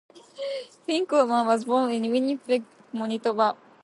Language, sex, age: English, female, 19-29